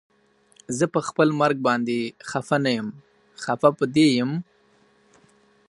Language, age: Pashto, 19-29